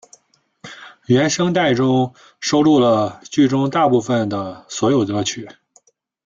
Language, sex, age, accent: Chinese, male, 19-29, 出生地：河南省